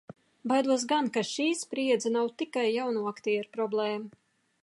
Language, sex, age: Latvian, female, 40-49